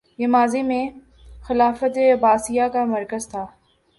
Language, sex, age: Urdu, female, 19-29